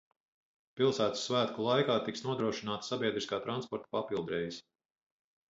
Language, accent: Latvian, Vidus dialekts